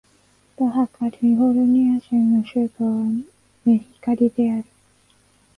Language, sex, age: Japanese, female, 19-29